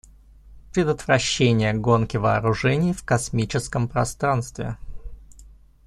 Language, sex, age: Russian, male, 30-39